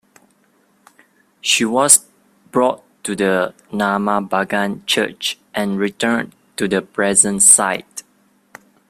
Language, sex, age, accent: English, male, 19-29, Malaysian English